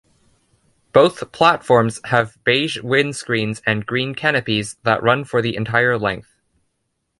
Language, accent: English, Canadian English